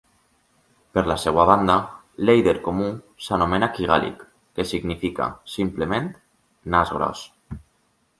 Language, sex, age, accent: Catalan, male, 19-29, valencià